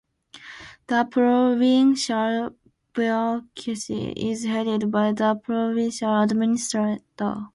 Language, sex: English, female